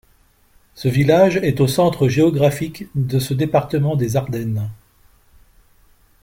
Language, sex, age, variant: French, male, 60-69, Français de métropole